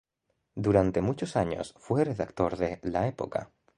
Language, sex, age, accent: Spanish, male, 19-29, España: Centro-Sur peninsular (Madrid, Toledo, Castilla-La Mancha)